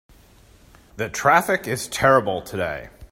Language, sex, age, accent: English, male, 30-39, United States English